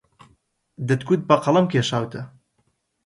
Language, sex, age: Central Kurdish, male, 19-29